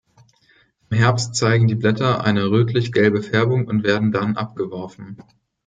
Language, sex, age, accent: German, male, 19-29, Deutschland Deutsch